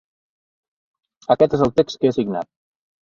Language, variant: Catalan, Central